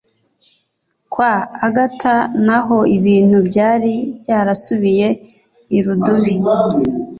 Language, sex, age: Kinyarwanda, female, 40-49